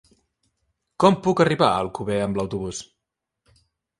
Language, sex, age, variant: Catalan, male, 30-39, Central